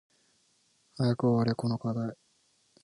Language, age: Japanese, 19-29